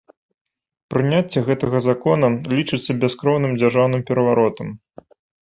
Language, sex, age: Belarusian, male, 30-39